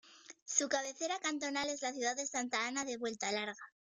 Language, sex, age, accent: Spanish, female, under 19, España: Norte peninsular (Asturias, Castilla y León, Cantabria, País Vasco, Navarra, Aragón, La Rioja, Guadalajara, Cuenca)